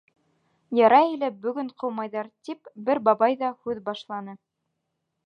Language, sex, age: Bashkir, female, 19-29